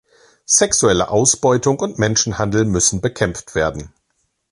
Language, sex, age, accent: German, male, 40-49, Deutschland Deutsch